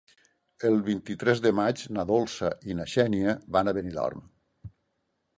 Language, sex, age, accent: Catalan, male, 60-69, valencià